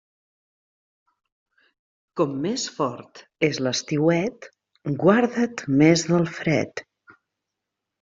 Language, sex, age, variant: Catalan, female, 40-49, Central